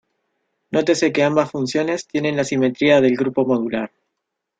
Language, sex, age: Spanish, male, 19-29